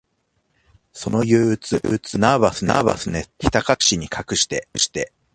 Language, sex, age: Japanese, male, 30-39